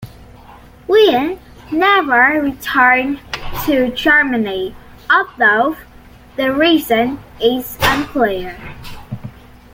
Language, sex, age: English, female, under 19